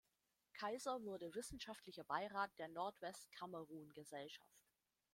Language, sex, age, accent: German, female, 30-39, Deutschland Deutsch